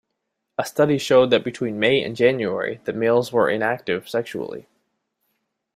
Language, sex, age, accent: English, male, 19-29, United States English